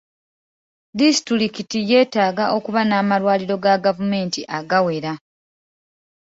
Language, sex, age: Ganda, female, 19-29